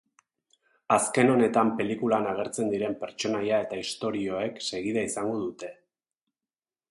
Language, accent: Basque, Mendebalekoa (Araba, Bizkaia, Gipuzkoako mendebaleko herri batzuk)